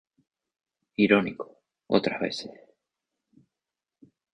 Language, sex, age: Spanish, male, 19-29